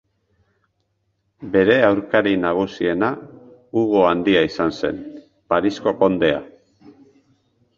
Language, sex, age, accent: Basque, male, 50-59, Mendebalekoa (Araba, Bizkaia, Gipuzkoako mendebaleko herri batzuk)